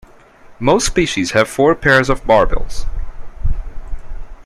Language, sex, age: English, male, 30-39